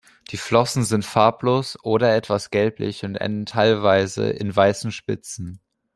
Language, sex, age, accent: German, male, under 19, Deutschland Deutsch